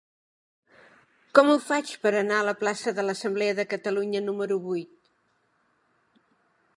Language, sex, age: Catalan, female, 70-79